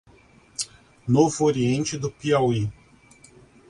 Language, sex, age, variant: Portuguese, male, 40-49, Portuguese (Brasil)